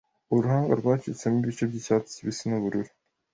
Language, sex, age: Kinyarwanda, male, 30-39